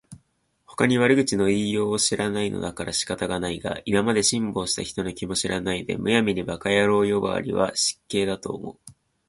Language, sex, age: Japanese, male, 19-29